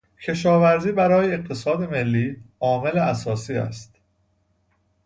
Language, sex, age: Persian, male, 30-39